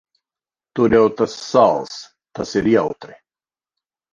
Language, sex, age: Latvian, male, 50-59